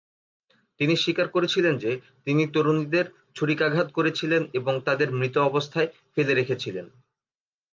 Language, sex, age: Bengali, male, 19-29